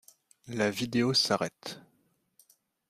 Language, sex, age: French, male, 30-39